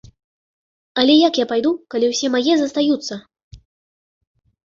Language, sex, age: Belarusian, female, 19-29